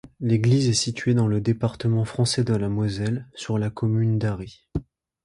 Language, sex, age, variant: French, male, 19-29, Français de métropole